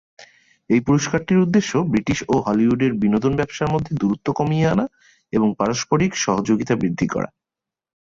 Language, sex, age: Bengali, male, 30-39